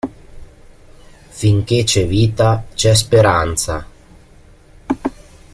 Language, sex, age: Italian, male, 40-49